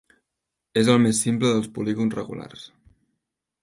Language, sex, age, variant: Catalan, male, 19-29, Central